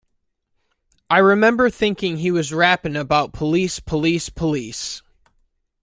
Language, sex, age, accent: English, male, 19-29, United States English